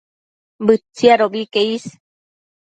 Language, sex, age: Matsés, female, 30-39